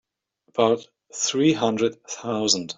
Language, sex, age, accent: English, male, 50-59, United States English